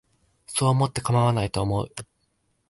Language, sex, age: Japanese, male, 19-29